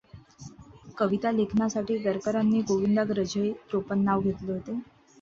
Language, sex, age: Marathi, female, 19-29